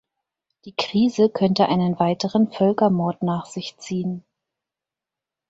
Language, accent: German, Deutschland Deutsch